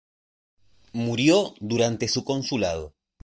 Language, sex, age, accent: Spanish, male, 40-49, Rioplatense: Argentina, Uruguay, este de Bolivia, Paraguay